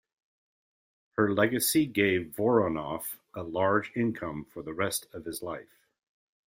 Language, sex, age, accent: English, male, 50-59, United States English